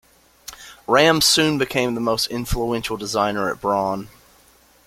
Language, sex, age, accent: English, male, 30-39, United States English